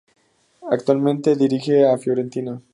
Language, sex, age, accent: Spanish, male, 19-29, México